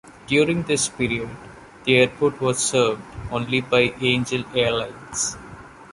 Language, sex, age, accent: English, male, 30-39, India and South Asia (India, Pakistan, Sri Lanka)